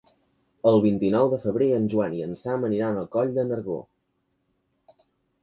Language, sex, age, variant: Catalan, male, under 19, Central